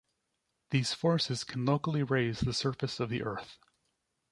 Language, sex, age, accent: English, male, 30-39, United States English